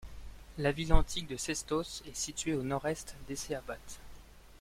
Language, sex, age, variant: French, male, 19-29, Français de métropole